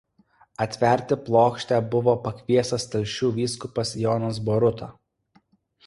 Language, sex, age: Lithuanian, male, 19-29